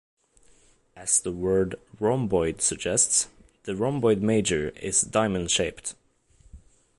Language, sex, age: English, male, under 19